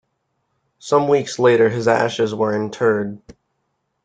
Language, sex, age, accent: English, male, 19-29, United States English